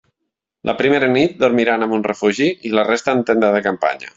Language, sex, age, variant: Catalan, male, 40-49, Nord-Occidental